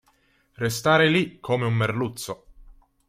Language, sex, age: Italian, male, 19-29